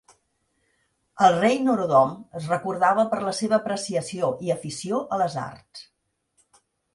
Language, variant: Catalan, Central